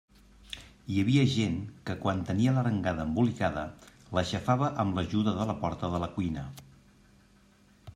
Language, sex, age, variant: Catalan, male, 50-59, Central